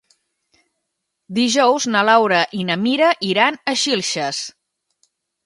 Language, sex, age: Catalan, female, 30-39